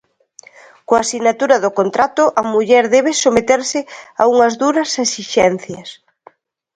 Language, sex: Galician, female